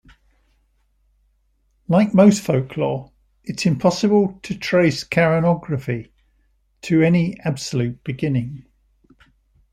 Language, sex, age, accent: English, male, 60-69, England English